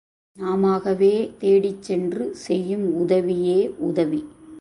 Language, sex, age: Tamil, female, 40-49